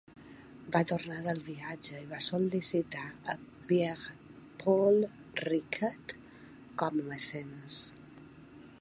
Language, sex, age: Catalan, female, 40-49